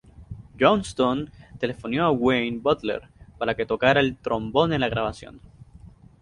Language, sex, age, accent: Spanish, male, 19-29, América central